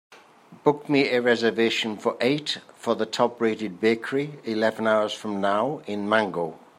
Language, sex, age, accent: English, male, 70-79, Welsh English